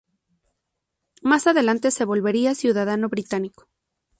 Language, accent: Spanish, México